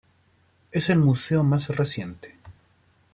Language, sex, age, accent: Spanish, male, 30-39, Chileno: Chile, Cuyo